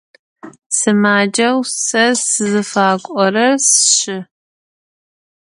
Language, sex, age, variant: Adyghe, female, 19-29, Адыгабзэ (Кирил, пстэумэ зэдыряе)